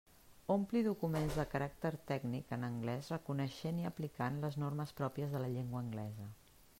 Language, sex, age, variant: Catalan, female, 50-59, Central